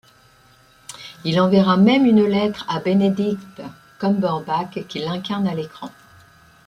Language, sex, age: French, female, 60-69